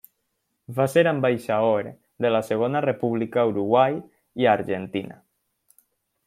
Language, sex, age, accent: Catalan, male, under 19, valencià